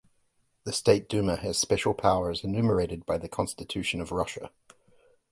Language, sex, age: English, male, 50-59